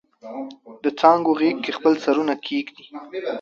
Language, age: Pashto, 19-29